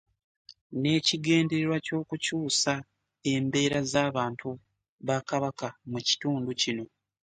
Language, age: Ganda, 19-29